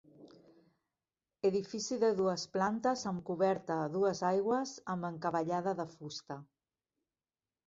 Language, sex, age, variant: Catalan, female, 50-59, Central